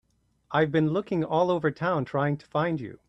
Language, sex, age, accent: English, male, 30-39, Canadian English